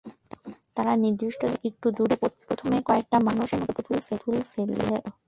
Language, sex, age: Bengali, female, 19-29